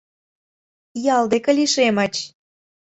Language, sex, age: Mari, female, 19-29